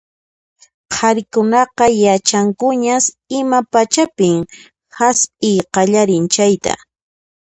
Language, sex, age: Puno Quechua, female, 30-39